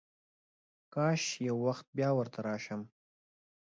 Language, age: Pashto, 30-39